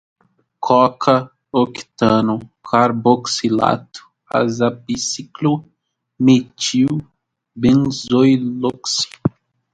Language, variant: Portuguese, Portuguese (Brasil)